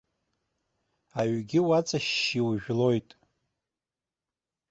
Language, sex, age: Abkhazian, male, 30-39